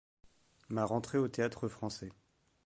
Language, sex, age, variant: French, male, 19-29, Français de métropole